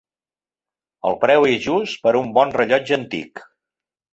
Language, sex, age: Catalan, female, 70-79